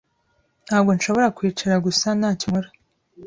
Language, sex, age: Kinyarwanda, female, 19-29